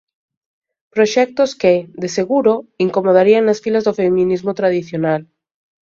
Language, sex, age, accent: Galician, female, 30-39, Central (gheada)